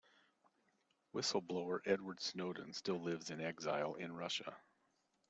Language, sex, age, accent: English, male, 50-59, United States English